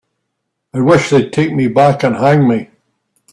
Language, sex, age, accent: English, male, 50-59, Scottish English